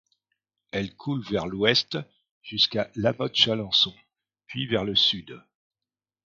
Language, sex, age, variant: French, male, 50-59, Français de métropole